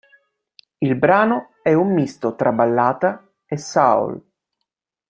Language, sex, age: Italian, male, 19-29